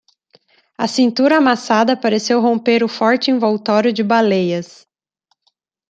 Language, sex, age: Portuguese, female, 30-39